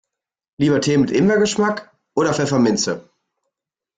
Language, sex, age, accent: German, male, 19-29, Deutschland Deutsch